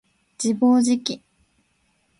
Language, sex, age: Japanese, female, under 19